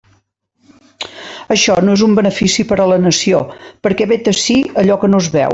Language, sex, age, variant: Catalan, female, 50-59, Central